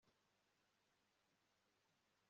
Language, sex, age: Kinyarwanda, female, 19-29